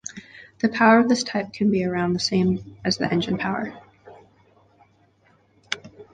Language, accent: English, United States English